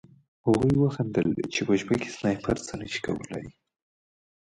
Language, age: Pashto, 19-29